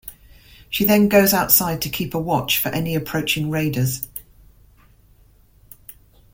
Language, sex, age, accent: English, female, 50-59, England English